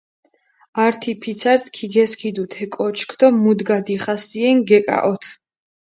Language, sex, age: Mingrelian, female, 19-29